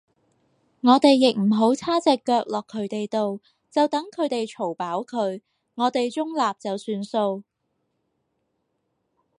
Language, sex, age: Cantonese, female, 19-29